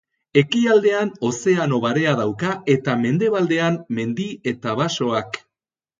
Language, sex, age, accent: Basque, male, 60-69, Erdialdekoa edo Nafarra (Gipuzkoa, Nafarroa)